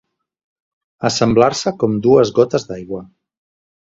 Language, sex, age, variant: Catalan, male, 40-49, Central